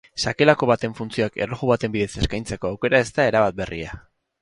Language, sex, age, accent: Basque, male, 30-39, Erdialdekoa edo Nafarra (Gipuzkoa, Nafarroa)